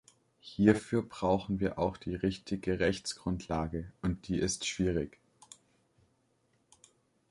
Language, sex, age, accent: German, male, under 19, Deutschland Deutsch